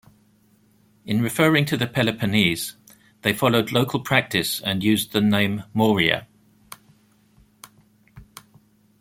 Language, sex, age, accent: English, male, 50-59, England English